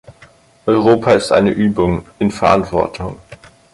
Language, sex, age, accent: German, male, under 19, Deutschland Deutsch